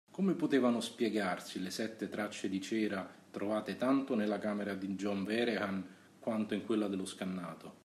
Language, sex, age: Italian, male, 40-49